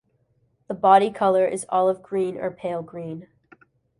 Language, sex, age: English, female, 19-29